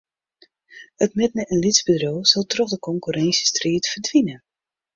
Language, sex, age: Western Frisian, female, 30-39